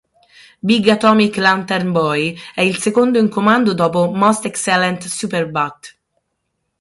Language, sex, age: Italian, male, 30-39